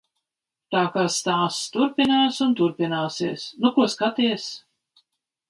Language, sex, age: Latvian, female, 60-69